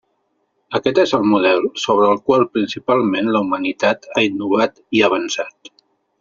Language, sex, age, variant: Catalan, male, 40-49, Central